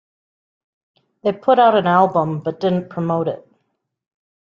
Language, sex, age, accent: English, female, 50-59, United States English